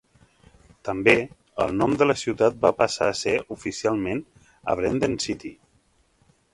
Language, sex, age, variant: Catalan, male, 40-49, Central